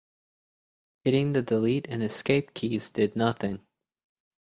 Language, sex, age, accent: English, male, 19-29, United States English